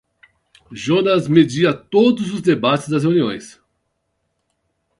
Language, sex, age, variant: Portuguese, male, 40-49, Portuguese (Brasil)